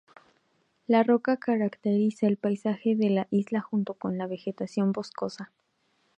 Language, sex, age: Spanish, female, 19-29